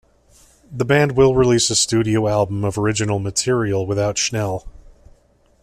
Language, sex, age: English, male, 30-39